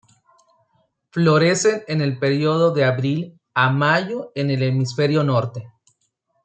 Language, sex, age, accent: Spanish, male, 30-39, México